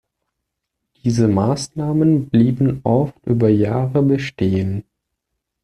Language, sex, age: German, male, 19-29